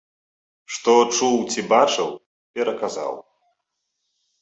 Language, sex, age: Belarusian, male, 30-39